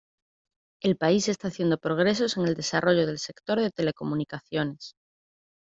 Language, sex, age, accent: Spanish, female, 30-39, España: Norte peninsular (Asturias, Castilla y León, Cantabria, País Vasco, Navarra, Aragón, La Rioja, Guadalajara, Cuenca)